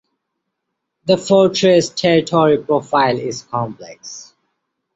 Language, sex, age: English, male, 19-29